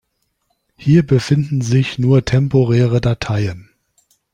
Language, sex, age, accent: German, male, 30-39, Deutschland Deutsch